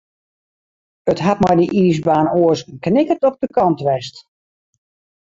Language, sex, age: Western Frisian, female, 50-59